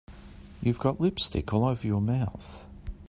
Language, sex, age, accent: English, male, 50-59, Australian English